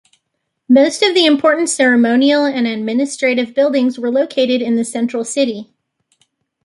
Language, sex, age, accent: English, female, 40-49, United States English